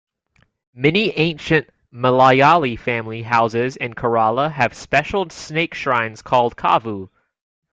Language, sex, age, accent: English, male, 19-29, United States English